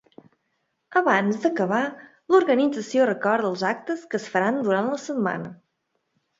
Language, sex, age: Catalan, female, 19-29